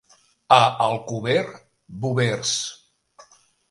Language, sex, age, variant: Catalan, male, 40-49, Central